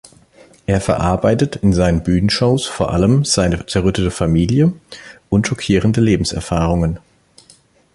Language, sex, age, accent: German, male, 30-39, Deutschland Deutsch